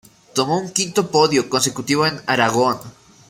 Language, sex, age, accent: Spanish, male, 19-29, Andino-Pacífico: Colombia, Perú, Ecuador, oeste de Bolivia y Venezuela andina